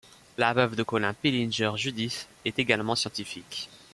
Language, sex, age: French, male, under 19